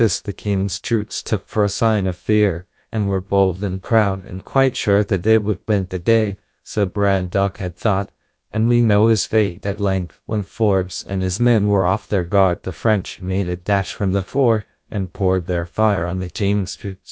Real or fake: fake